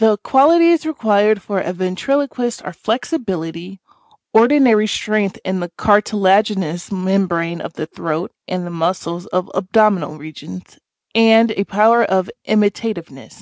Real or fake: real